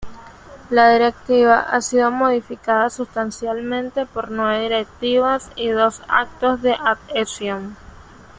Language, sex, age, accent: Spanish, female, under 19, Caribe: Cuba, Venezuela, Puerto Rico, República Dominicana, Panamá, Colombia caribeña, México caribeño, Costa del golfo de México